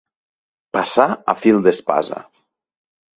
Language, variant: Catalan, Nord-Occidental